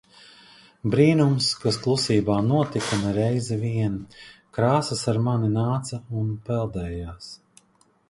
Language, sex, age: Latvian, male, 40-49